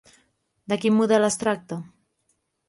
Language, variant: Catalan, Central